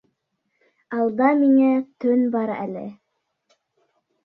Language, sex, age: Bashkir, male, 19-29